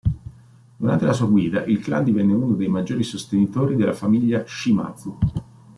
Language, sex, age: Italian, male, 40-49